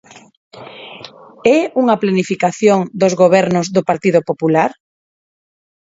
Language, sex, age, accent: Galician, female, 40-49, Neofalante